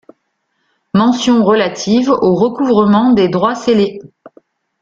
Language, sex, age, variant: French, female, 40-49, Français de métropole